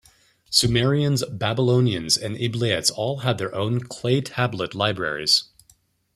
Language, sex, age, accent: English, male, 19-29, United States English